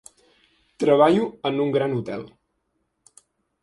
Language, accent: Catalan, central; septentrional